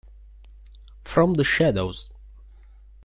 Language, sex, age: Italian, male, 30-39